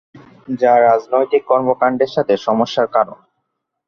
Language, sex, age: Bengali, male, under 19